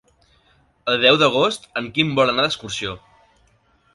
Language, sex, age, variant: Catalan, male, 19-29, Central